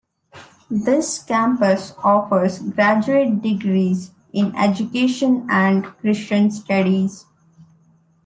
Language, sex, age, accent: English, female, 19-29, India and South Asia (India, Pakistan, Sri Lanka)